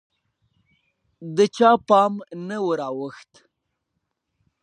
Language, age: Pashto, 19-29